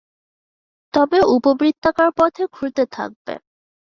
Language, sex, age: Bengali, female, 19-29